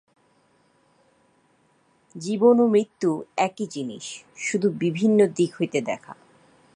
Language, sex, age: Bengali, female, 30-39